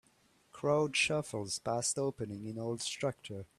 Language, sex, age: English, male, 19-29